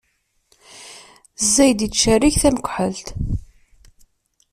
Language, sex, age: Kabyle, female, 30-39